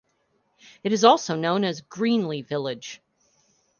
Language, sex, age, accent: English, female, 40-49, United States English